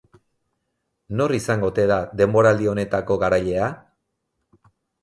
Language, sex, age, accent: Basque, male, 40-49, Erdialdekoa edo Nafarra (Gipuzkoa, Nafarroa)